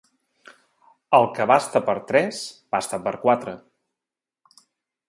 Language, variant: Catalan, Septentrional